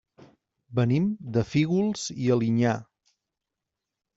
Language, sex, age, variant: Catalan, male, 30-39, Central